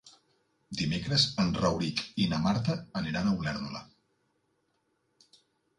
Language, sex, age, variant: Catalan, male, 40-49, Central